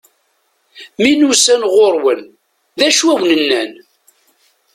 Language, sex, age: Kabyle, female, 60-69